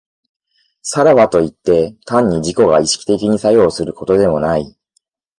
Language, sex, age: Japanese, male, 30-39